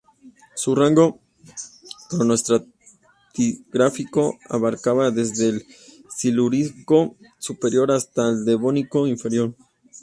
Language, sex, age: Spanish, male, 30-39